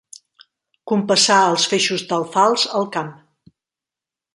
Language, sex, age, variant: Catalan, female, 40-49, Central